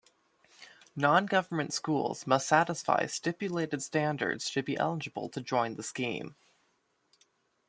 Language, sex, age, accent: English, male, under 19, United States English